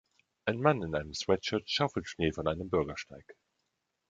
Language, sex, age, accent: German, male, 30-39, Deutschland Deutsch